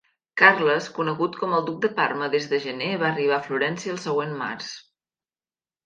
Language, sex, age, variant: Catalan, female, 19-29, Central